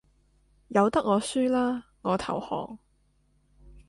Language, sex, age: Cantonese, female, 19-29